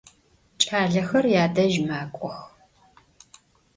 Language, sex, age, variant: Adyghe, female, 50-59, Адыгабзэ (Кирил, пстэумэ зэдыряе)